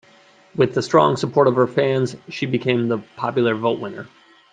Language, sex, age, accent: English, male, 30-39, United States English